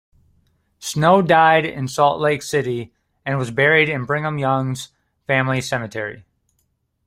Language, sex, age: English, male, 30-39